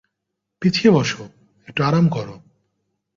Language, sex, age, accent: Bengali, male, 19-29, প্রমিত